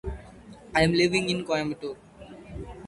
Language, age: English, 19-29